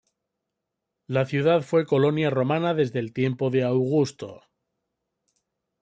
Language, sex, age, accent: Spanish, male, 40-49, España: Norte peninsular (Asturias, Castilla y León, Cantabria, País Vasco, Navarra, Aragón, La Rioja, Guadalajara, Cuenca)